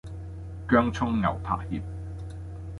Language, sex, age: Cantonese, male, 30-39